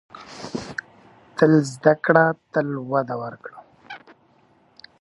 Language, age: Pashto, 19-29